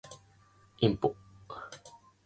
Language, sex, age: Japanese, male, 19-29